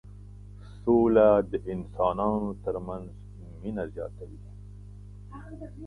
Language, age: Pashto, 40-49